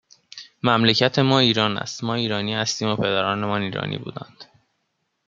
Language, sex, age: Persian, male, 19-29